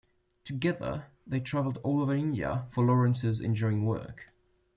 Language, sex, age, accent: English, male, 19-29, England English